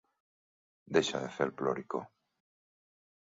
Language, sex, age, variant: Catalan, male, 60-69, Central